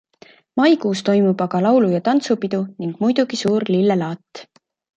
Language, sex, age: Estonian, female, 30-39